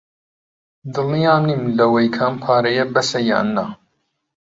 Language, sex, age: Central Kurdish, male, 30-39